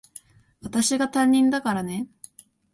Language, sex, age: Japanese, female, under 19